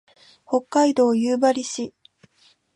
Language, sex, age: Japanese, female, 19-29